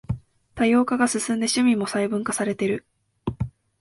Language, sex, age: Japanese, female, under 19